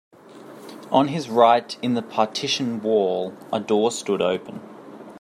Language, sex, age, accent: English, male, 19-29, Australian English